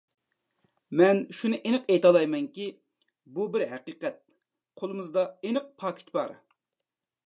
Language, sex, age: Uyghur, male, 30-39